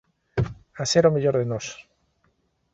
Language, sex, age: Galician, male, 50-59